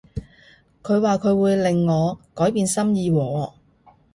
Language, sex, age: Cantonese, female, 30-39